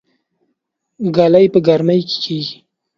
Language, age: Pashto, 19-29